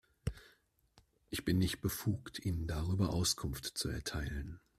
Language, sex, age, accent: German, male, 40-49, Deutschland Deutsch